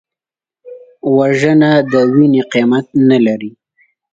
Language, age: Pashto, 19-29